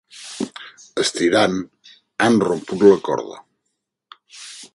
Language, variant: Catalan, Central